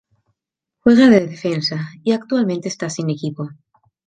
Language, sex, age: Spanish, female, 19-29